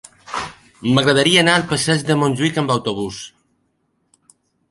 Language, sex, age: Catalan, male, 40-49